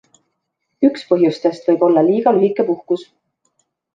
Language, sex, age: Estonian, female, 30-39